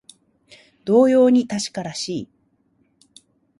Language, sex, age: Japanese, female, 50-59